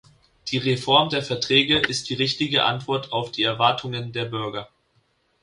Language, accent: German, Deutschland Deutsch